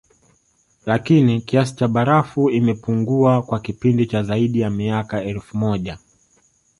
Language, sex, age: Swahili, male, 19-29